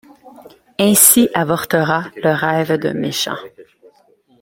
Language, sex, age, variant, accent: French, female, 19-29, Français d'Amérique du Nord, Français du Canada